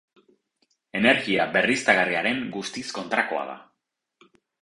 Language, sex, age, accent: Basque, male, 30-39, Mendebalekoa (Araba, Bizkaia, Gipuzkoako mendebaleko herri batzuk)